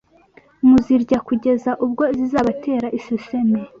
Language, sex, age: Kinyarwanda, female, 19-29